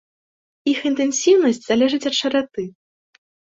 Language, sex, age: Belarusian, female, 19-29